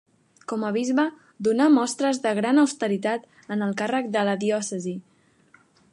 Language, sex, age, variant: Catalan, female, 19-29, Central